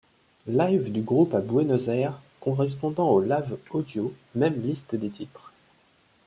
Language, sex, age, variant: French, male, 30-39, Français de métropole